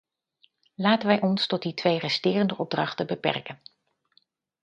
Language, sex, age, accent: Dutch, female, 50-59, Nederlands Nederlands